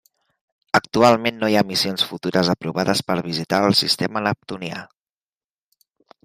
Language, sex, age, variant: Catalan, male, 19-29, Central